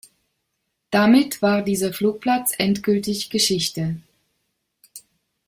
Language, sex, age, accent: German, female, 50-59, Deutschland Deutsch